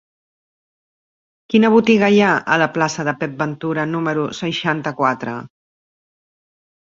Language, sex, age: Catalan, female, 50-59